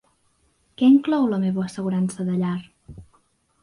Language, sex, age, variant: Catalan, female, under 19, Central